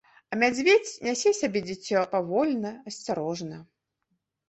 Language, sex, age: Belarusian, female, 40-49